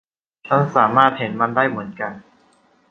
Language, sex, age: Thai, male, under 19